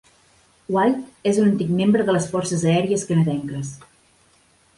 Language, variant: Catalan, Central